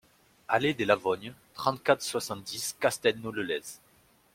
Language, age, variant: French, 30-39, Français de métropole